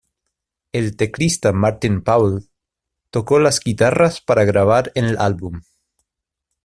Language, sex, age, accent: Spanish, male, 30-39, Chileno: Chile, Cuyo